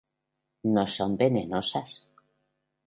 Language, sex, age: Spanish, female, 60-69